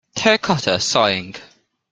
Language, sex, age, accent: English, male, under 19, England English